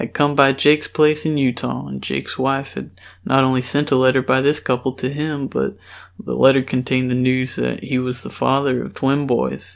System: none